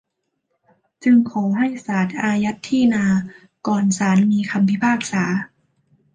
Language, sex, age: Thai, female, 19-29